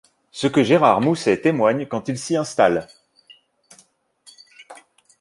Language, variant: French, Français de métropole